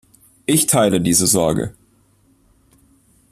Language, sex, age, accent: German, male, 19-29, Deutschland Deutsch